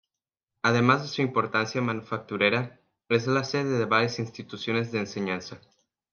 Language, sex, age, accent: Spanish, male, 40-49, México